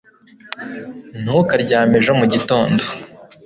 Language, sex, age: Kinyarwanda, male, 19-29